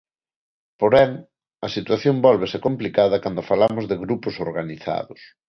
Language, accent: Galician, Neofalante